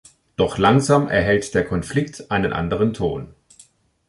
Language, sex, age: German, male, 50-59